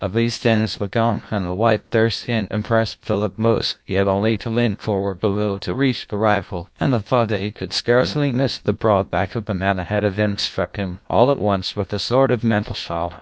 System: TTS, GlowTTS